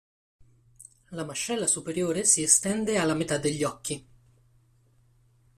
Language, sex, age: Italian, male, 30-39